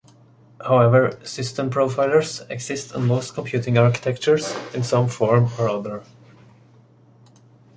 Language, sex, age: English, male, 30-39